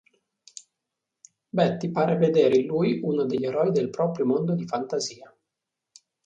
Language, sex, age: Italian, male, 19-29